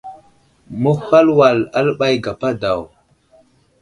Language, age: Wuzlam, 19-29